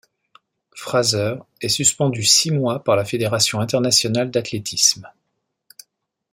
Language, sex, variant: French, male, Français de métropole